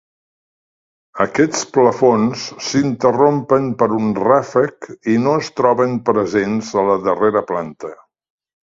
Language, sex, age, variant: Catalan, male, 60-69, Central